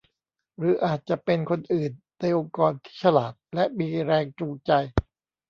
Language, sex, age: Thai, male, 50-59